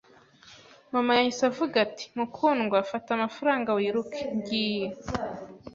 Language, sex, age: Kinyarwanda, female, 19-29